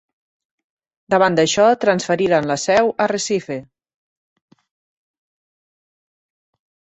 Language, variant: Catalan, Central